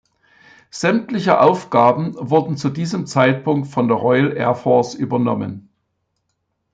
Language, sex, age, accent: German, male, 70-79, Deutschland Deutsch